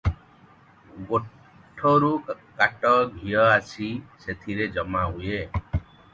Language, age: Odia, 50-59